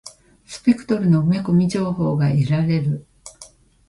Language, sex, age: Japanese, female, 50-59